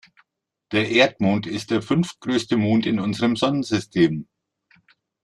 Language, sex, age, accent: German, male, 50-59, Deutschland Deutsch